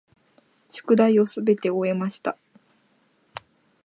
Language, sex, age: Japanese, female, 19-29